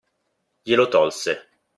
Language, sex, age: Italian, male, 30-39